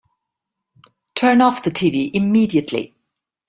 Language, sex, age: English, female, 40-49